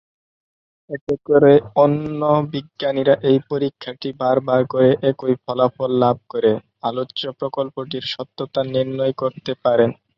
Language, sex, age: Bengali, male, 19-29